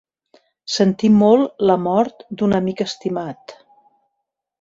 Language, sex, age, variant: Catalan, female, 50-59, Central